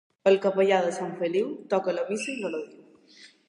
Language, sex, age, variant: Catalan, female, under 19, Balear